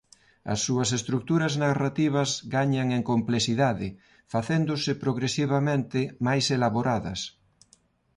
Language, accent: Galician, Neofalante